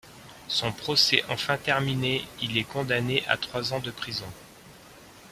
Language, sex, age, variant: French, male, 50-59, Français de métropole